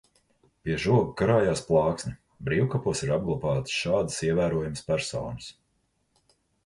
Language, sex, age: Latvian, male, 40-49